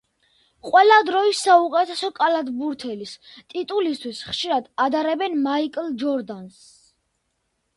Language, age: Georgian, under 19